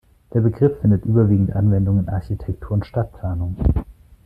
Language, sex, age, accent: German, male, 30-39, Deutschland Deutsch